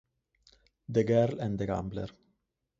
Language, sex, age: Italian, male, 19-29